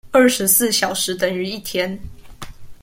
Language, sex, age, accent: Chinese, female, 19-29, 出生地：臺北市